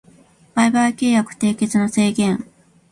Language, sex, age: Japanese, female, 40-49